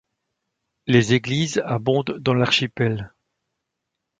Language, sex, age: French, male, 40-49